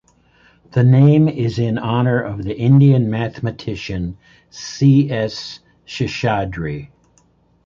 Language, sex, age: English, male, 70-79